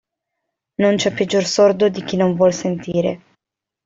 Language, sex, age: Italian, female, 19-29